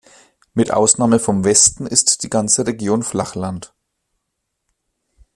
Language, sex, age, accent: German, male, 19-29, Deutschland Deutsch